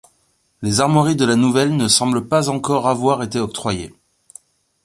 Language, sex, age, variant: French, male, 40-49, Français de métropole